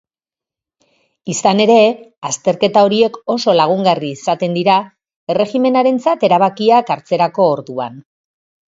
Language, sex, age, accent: Basque, female, 50-59, Mendebalekoa (Araba, Bizkaia, Gipuzkoako mendebaleko herri batzuk)